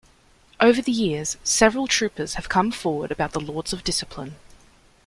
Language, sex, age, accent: English, female, 19-29, Australian English